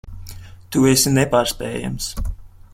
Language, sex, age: Latvian, male, 19-29